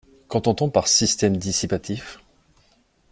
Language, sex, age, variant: French, male, 30-39, Français de métropole